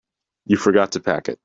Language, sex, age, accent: English, male, under 19, United States English